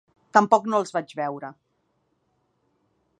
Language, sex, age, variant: Catalan, female, 40-49, Central